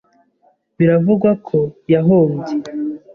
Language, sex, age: Kinyarwanda, male, 19-29